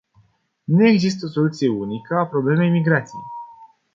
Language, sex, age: Romanian, male, 19-29